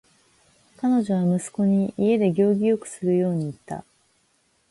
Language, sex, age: Japanese, female, 19-29